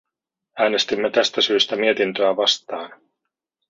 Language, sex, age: Finnish, male, 40-49